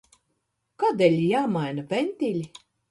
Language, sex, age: Latvian, female, 50-59